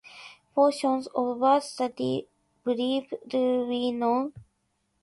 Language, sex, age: English, female, 19-29